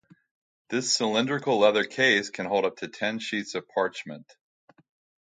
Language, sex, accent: English, male, United States English